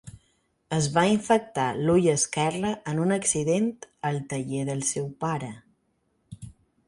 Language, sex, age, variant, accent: Catalan, female, 40-49, Balear, mallorquí